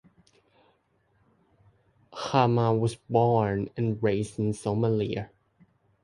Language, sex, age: English, male, 19-29